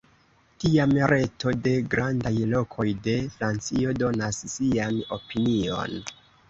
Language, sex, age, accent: Esperanto, female, 19-29, Internacia